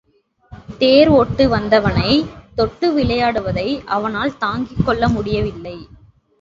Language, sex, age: Tamil, female, 19-29